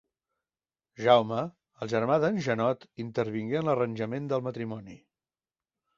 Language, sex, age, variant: Catalan, male, 50-59, Central